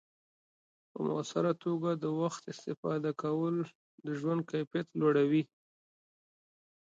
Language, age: Pashto, 30-39